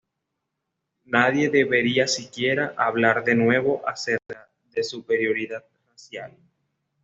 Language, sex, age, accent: Spanish, male, 19-29, Caribe: Cuba, Venezuela, Puerto Rico, República Dominicana, Panamá, Colombia caribeña, México caribeño, Costa del golfo de México